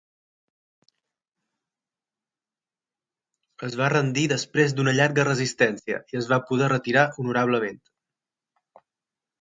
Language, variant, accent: Catalan, Balear, menorquí